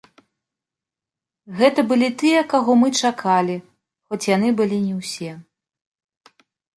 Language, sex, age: Belarusian, female, 30-39